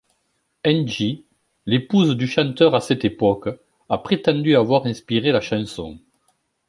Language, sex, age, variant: French, male, 60-69, Français de métropole